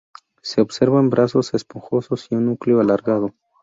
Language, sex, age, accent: Spanish, male, 19-29, México